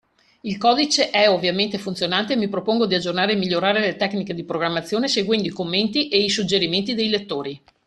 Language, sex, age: Italian, female, 50-59